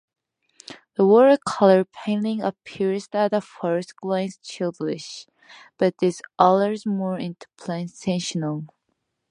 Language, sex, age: English, female, 19-29